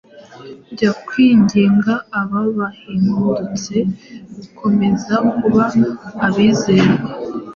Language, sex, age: Kinyarwanda, female, 19-29